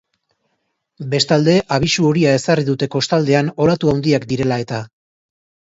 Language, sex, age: Basque, male, 30-39